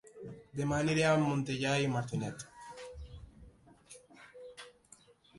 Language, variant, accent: Catalan, Nord-Occidental, nord-occidental